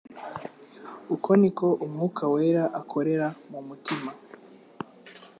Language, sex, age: Kinyarwanda, male, 19-29